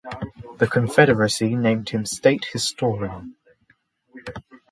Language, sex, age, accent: English, male, under 19, England English